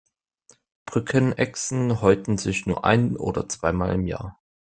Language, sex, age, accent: German, male, 19-29, Deutschland Deutsch